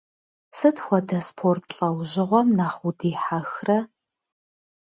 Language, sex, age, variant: Kabardian, female, 50-59, Адыгэбзэ (Къэбэрдей, Кирил, псоми зэдай)